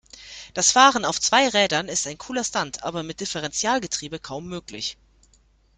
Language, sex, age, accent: German, female, 19-29, Deutschland Deutsch